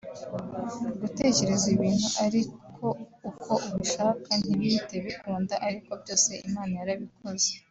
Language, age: Kinyarwanda, 19-29